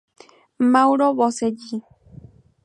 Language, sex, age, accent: Spanish, female, under 19, México